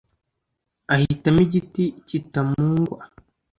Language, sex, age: Kinyarwanda, male, under 19